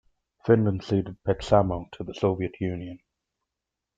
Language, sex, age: English, male, 30-39